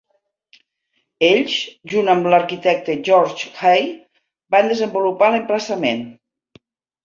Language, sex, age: Catalan, female, 50-59